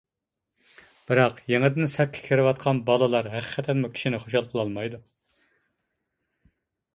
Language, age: Uyghur, 40-49